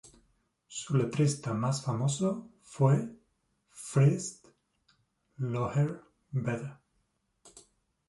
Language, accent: Spanish, España: Sur peninsular (Andalucia, Extremadura, Murcia)